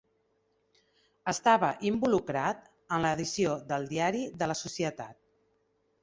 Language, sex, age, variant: Catalan, female, 50-59, Central